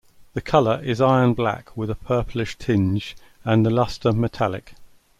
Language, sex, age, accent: English, male, 60-69, England English